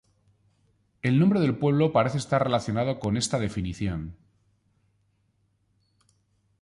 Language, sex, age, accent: Spanish, male, 50-59, España: Norte peninsular (Asturias, Castilla y León, Cantabria, País Vasco, Navarra, Aragón, La Rioja, Guadalajara, Cuenca)